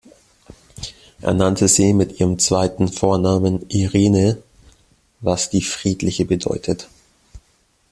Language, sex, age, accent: German, male, 19-29, Deutschland Deutsch